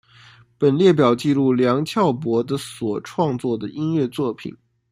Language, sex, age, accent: Chinese, male, 19-29, 出生地：江苏省